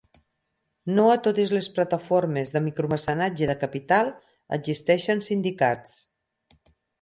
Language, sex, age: Catalan, female, 50-59